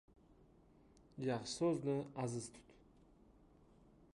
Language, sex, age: Uzbek, male, 30-39